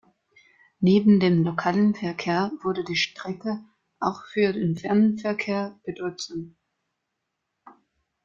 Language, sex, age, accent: German, female, 19-29, Deutschland Deutsch